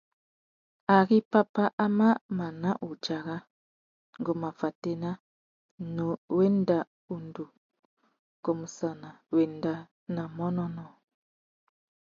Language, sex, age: Tuki, female, 30-39